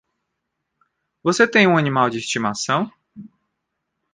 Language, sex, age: Portuguese, male, 19-29